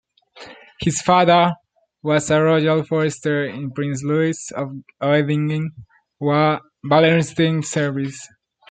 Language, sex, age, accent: English, male, under 19, United States English